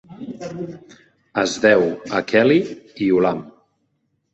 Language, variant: Catalan, Central